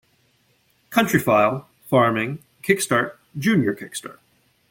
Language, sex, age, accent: English, male, 19-29, United States English